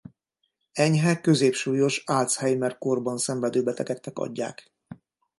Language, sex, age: Hungarian, male, 50-59